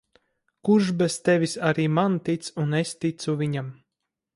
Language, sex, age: Latvian, male, 30-39